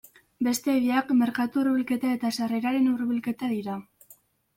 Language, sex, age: Basque, female, under 19